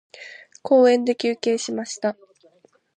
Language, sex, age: Japanese, female, 19-29